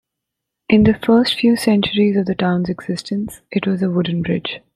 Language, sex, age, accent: English, female, 19-29, India and South Asia (India, Pakistan, Sri Lanka)